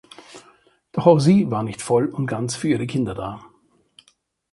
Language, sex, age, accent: German, male, 50-59, Deutschland Deutsch